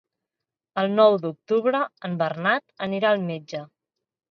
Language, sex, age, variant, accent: Catalan, female, 30-39, Central, central